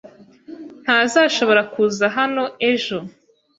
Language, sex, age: Kinyarwanda, female, 19-29